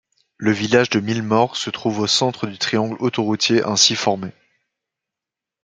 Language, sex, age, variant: French, male, 19-29, Français de métropole